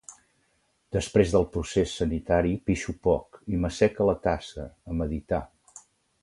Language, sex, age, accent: Catalan, male, 60-69, Oriental